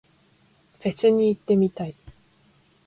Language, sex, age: Japanese, female, 19-29